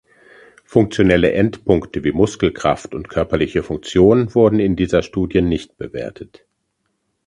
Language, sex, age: German, male, 50-59